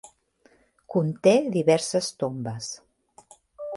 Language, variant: Catalan, Central